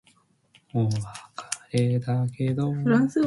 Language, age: Wakhi, under 19